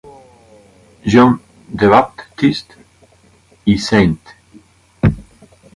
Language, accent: Spanish, España: Sur peninsular (Andalucia, Extremadura, Murcia)